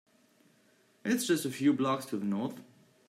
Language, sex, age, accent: English, male, 19-29, United States English